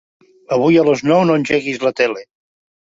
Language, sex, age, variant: Catalan, male, 70-79, Central